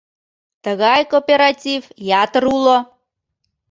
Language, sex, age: Mari, female, 30-39